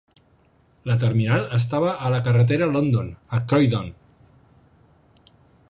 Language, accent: Catalan, central; valencià